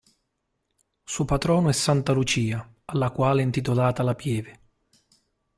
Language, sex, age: Italian, male, 30-39